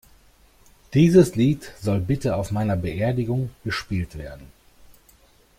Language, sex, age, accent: German, male, 40-49, Deutschland Deutsch